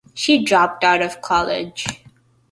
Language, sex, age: English, female, under 19